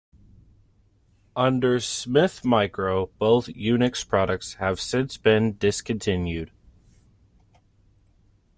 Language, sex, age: English, male, 19-29